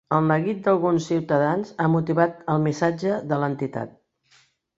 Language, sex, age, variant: Catalan, female, 60-69, Central